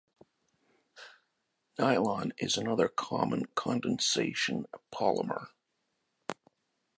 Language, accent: English, Canadian English